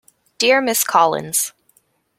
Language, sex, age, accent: English, female, 19-29, Canadian English